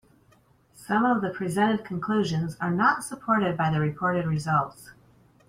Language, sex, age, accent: English, female, 50-59, United States English